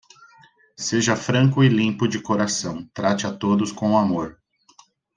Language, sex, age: Portuguese, male, 30-39